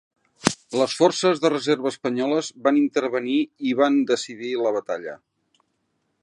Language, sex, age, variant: Catalan, male, 50-59, Central